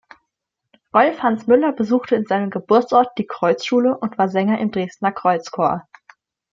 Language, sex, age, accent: German, female, under 19, Deutschland Deutsch